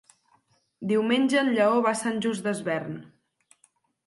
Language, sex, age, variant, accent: Catalan, female, 19-29, Central, tarragoní